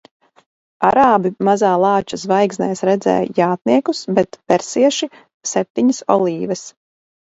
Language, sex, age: Latvian, female, 40-49